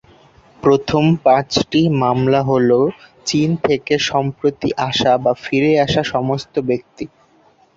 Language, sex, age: Bengali, male, under 19